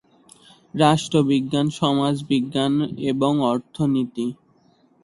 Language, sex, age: Bengali, male, 19-29